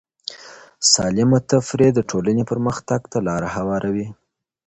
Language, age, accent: Pashto, 19-29, معیاري پښتو